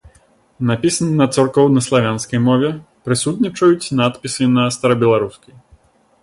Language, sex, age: Belarusian, male, 30-39